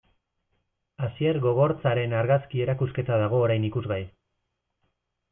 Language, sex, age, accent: Basque, male, 30-39, Erdialdekoa edo Nafarra (Gipuzkoa, Nafarroa)